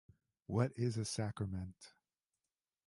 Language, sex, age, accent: English, male, 30-39, United States English